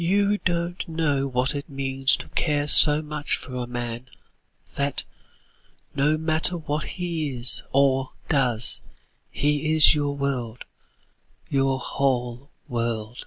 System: none